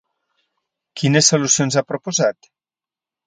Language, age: Catalan, 60-69